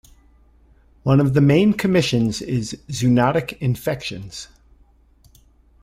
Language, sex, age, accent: English, male, 40-49, United States English